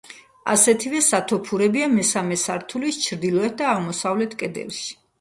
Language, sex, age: Georgian, female, 40-49